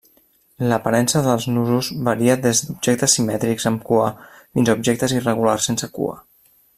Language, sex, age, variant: Catalan, male, 30-39, Central